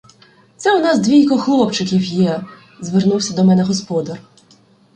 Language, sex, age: Ukrainian, female, 19-29